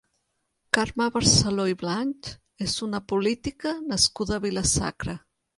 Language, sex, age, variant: Catalan, female, 40-49, Central